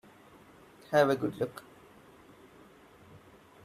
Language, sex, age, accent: English, male, 19-29, India and South Asia (India, Pakistan, Sri Lanka)